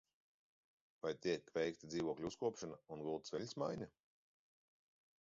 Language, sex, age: Latvian, male, 40-49